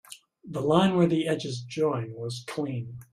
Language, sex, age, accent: English, male, 70-79, United States English